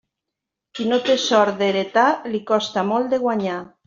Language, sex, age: Catalan, female, 50-59